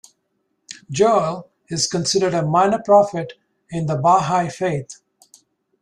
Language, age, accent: English, 50-59, United States English